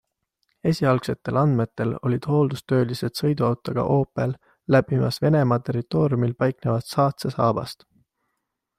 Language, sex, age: Estonian, male, 19-29